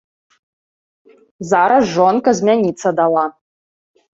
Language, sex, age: Belarusian, female, 19-29